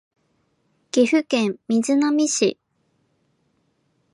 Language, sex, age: Japanese, female, 19-29